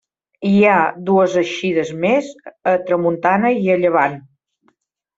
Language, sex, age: Catalan, male, 40-49